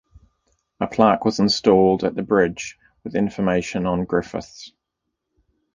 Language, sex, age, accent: English, male, 30-39, New Zealand English